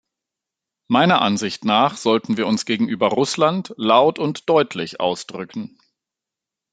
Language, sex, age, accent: German, male, 40-49, Deutschland Deutsch